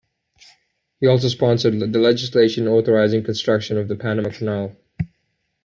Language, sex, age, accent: English, male, 19-29, Canadian English